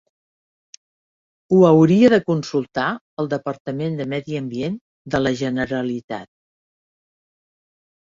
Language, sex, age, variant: Catalan, female, 60-69, Central